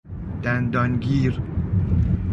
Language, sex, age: Persian, male, 30-39